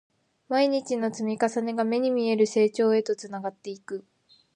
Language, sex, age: Japanese, female, 19-29